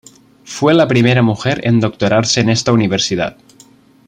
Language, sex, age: Spanish, male, 19-29